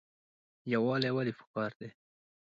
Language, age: Pashto, 19-29